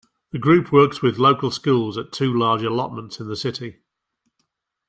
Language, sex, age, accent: English, male, 50-59, England English